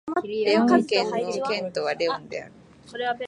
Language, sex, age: Japanese, female, 19-29